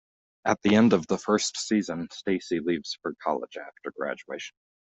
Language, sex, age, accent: English, male, 19-29, United States English